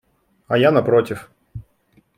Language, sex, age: Russian, male, 30-39